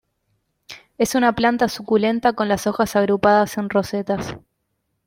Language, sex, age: Spanish, female, 19-29